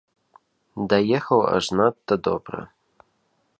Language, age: Belarusian, 30-39